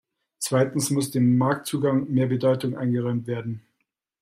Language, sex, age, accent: German, male, 19-29, Österreichisches Deutsch